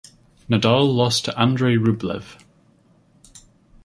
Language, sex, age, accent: English, male, under 19, England English